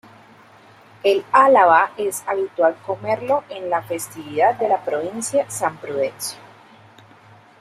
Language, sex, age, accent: Spanish, female, 30-39, Caribe: Cuba, Venezuela, Puerto Rico, República Dominicana, Panamá, Colombia caribeña, México caribeño, Costa del golfo de México